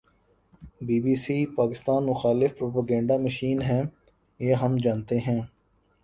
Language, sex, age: Urdu, male, 19-29